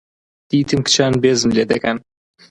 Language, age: Central Kurdish, 19-29